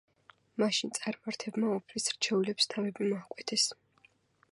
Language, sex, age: Georgian, female, 19-29